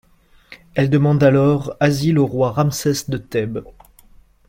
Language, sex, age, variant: French, male, 40-49, Français de métropole